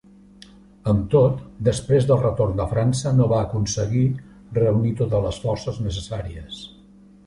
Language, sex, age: Catalan, male, 60-69